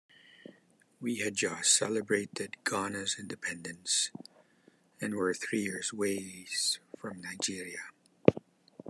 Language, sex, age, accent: English, male, 50-59, Filipino